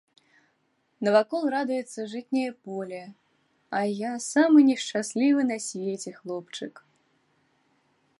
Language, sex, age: Belarusian, female, 19-29